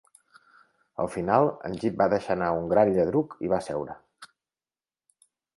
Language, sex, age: Catalan, male, 40-49